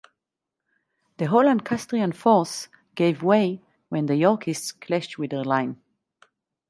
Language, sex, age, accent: English, female, 40-49, Israeli